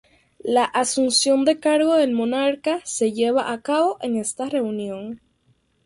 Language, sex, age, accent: Spanish, female, under 19, Caribe: Cuba, Venezuela, Puerto Rico, República Dominicana, Panamá, Colombia caribeña, México caribeño, Costa del golfo de México